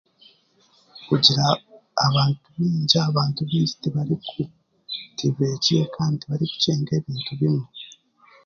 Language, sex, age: Chiga, male, 30-39